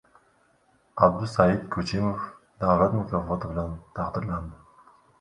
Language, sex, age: Uzbek, male, 30-39